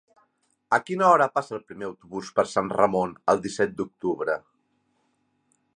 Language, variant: Catalan, Central